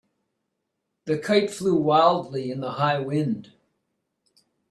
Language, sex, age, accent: English, male, 60-69, Canadian English